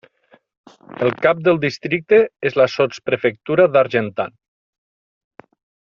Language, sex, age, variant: Catalan, male, 30-39, Nord-Occidental